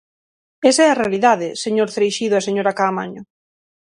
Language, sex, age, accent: Galician, female, 19-29, Oriental (común en zona oriental); Normativo (estándar)